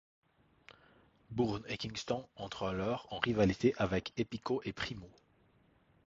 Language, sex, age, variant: French, male, 19-29, Français de métropole